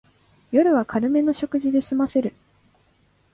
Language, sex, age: Japanese, female, 19-29